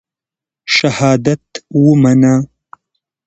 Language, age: Pashto, 19-29